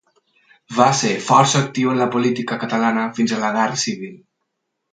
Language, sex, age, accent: Catalan, male, 19-29, valencià